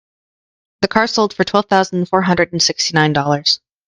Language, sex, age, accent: English, female, 19-29, United States English